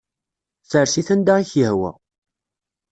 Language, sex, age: Kabyle, male, 30-39